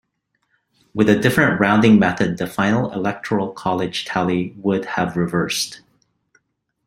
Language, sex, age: English, male, 40-49